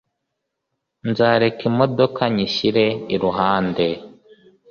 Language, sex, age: Kinyarwanda, male, 19-29